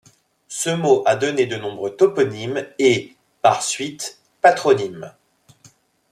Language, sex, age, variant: French, male, 30-39, Français de métropole